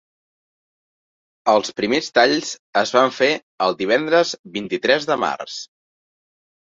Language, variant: Catalan, Central